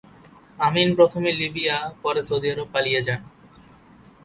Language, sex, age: Bengali, male, 19-29